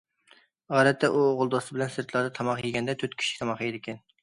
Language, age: Uyghur, 19-29